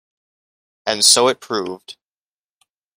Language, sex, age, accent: English, male, 19-29, United States English